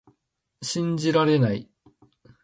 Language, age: Japanese, 50-59